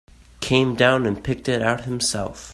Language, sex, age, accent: English, male, under 19, United States English